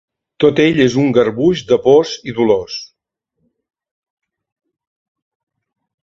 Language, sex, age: Catalan, male, 50-59